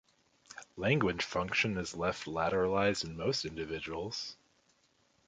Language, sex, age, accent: English, male, 30-39, United States English